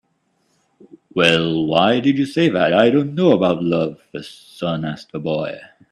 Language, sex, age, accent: English, male, 30-39, England English